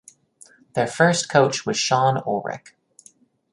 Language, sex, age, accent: English, female, 19-29, United States English